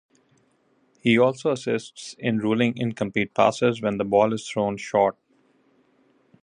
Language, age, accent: English, 40-49, India and South Asia (India, Pakistan, Sri Lanka)